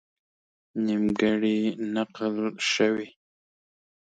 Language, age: Pashto, 30-39